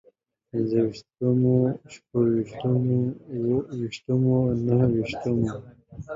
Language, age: Pashto, 19-29